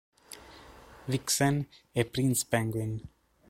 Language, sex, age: Italian, male, 30-39